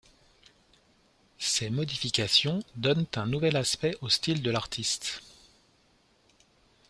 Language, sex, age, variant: French, male, 40-49, Français de métropole